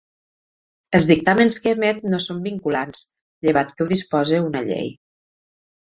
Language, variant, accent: Catalan, Nord-Occidental, Tortosí